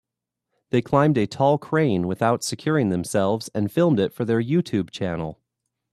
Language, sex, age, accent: English, male, 30-39, United States English